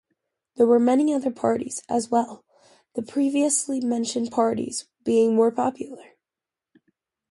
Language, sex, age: English, female, under 19